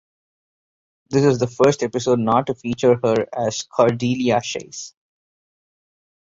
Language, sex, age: English, male, 19-29